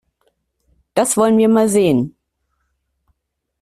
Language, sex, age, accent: German, female, 50-59, Deutschland Deutsch